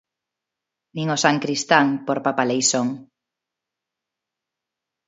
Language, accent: Galician, Neofalante